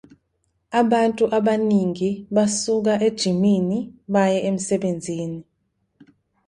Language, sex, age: Zulu, female, 19-29